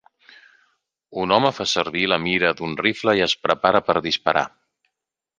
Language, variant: Catalan, Nord-Occidental